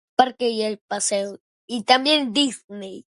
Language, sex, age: Spanish, female, 40-49